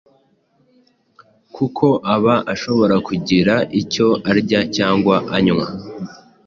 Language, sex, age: Kinyarwanda, male, 19-29